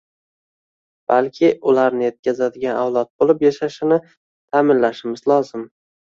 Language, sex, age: Uzbek, male, 19-29